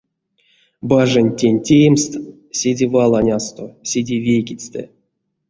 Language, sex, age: Erzya, male, 30-39